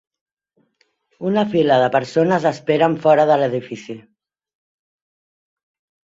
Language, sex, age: Catalan, female, 30-39